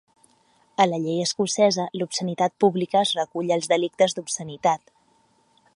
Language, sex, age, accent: Catalan, female, 30-39, balear; central